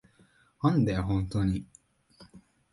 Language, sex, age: Japanese, male, 19-29